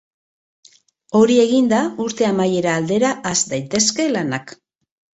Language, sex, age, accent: Basque, female, 40-49, Mendebalekoa (Araba, Bizkaia, Gipuzkoako mendebaleko herri batzuk)